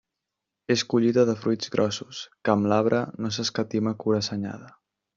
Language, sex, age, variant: Catalan, male, 19-29, Central